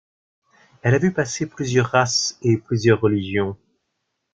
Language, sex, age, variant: French, male, 19-29, Français de métropole